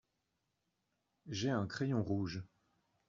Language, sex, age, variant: French, male, 40-49, Français de métropole